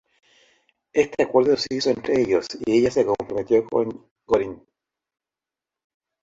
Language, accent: Spanish, Chileno: Chile, Cuyo